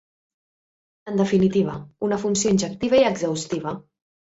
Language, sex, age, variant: Catalan, female, 19-29, Central